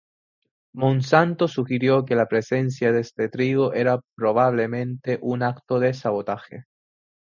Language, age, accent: Spanish, 19-29, España: Islas Canarias